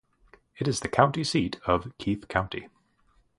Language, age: English, 30-39